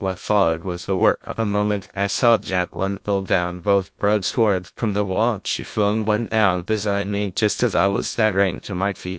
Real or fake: fake